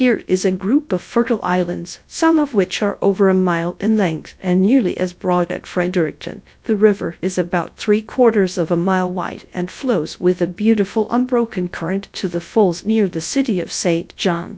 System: TTS, GradTTS